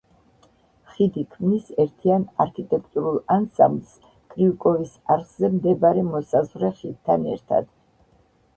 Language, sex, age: Georgian, female, 70-79